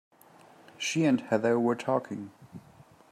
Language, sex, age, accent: English, male, 30-39, Australian English